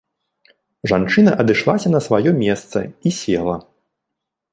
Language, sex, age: Belarusian, male, 30-39